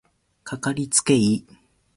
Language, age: Japanese, 50-59